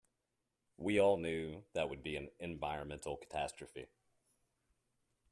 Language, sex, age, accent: English, male, 30-39, United States English